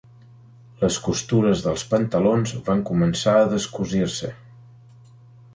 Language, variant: Catalan, Central